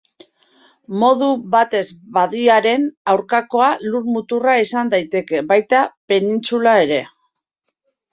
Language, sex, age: Basque, female, 40-49